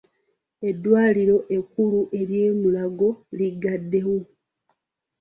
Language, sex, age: Ganda, female, 40-49